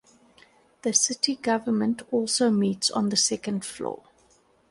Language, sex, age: English, female, 40-49